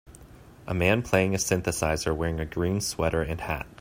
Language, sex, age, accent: English, male, 19-29, Canadian English